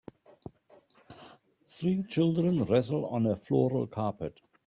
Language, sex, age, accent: English, male, 60-69, Southern African (South Africa, Zimbabwe, Namibia)